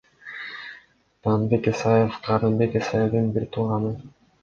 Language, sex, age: Kyrgyz, male, under 19